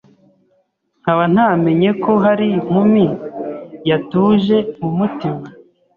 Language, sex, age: Kinyarwanda, male, 19-29